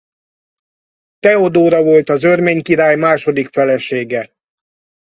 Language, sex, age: Hungarian, male, 60-69